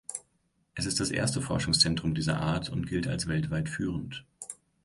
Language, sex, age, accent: German, male, 19-29, Deutschland Deutsch